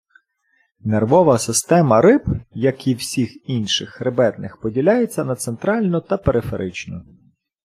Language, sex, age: Ukrainian, male, 40-49